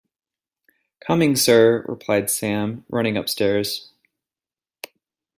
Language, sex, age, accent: English, male, 30-39, United States English